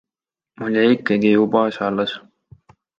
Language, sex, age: Estonian, male, 19-29